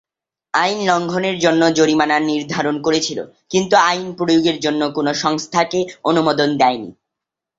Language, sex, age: Bengali, male, 19-29